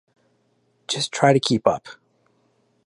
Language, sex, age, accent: English, male, 30-39, Canadian English